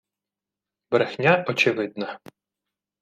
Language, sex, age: Ukrainian, male, 30-39